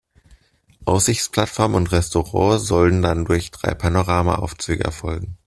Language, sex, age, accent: German, male, 19-29, Deutschland Deutsch